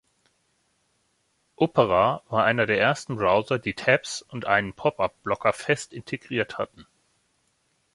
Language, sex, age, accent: German, male, 40-49, Deutschland Deutsch